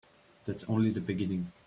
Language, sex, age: English, male, 30-39